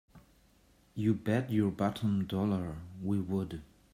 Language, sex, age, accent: English, male, 40-49, England English